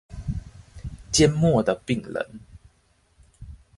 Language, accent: Chinese, 出生地：新北市